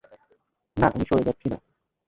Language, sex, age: Bengali, male, 19-29